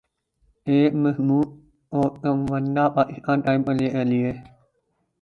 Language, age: Urdu, 19-29